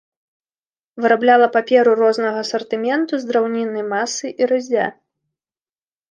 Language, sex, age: Belarusian, female, 19-29